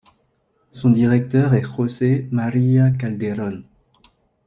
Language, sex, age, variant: French, male, 30-39, Français de métropole